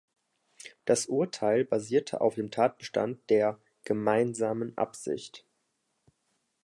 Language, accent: German, Deutschland Deutsch